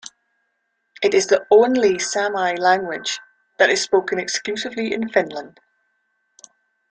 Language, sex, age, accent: English, female, 30-39, Scottish English